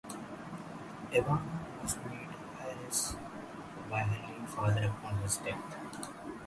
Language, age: English, under 19